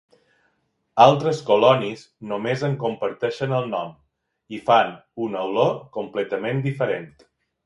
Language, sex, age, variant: Catalan, male, 40-49, Balear